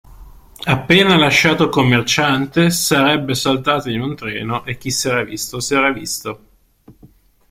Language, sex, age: Italian, male, 30-39